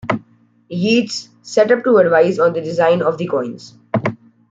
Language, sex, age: English, male, under 19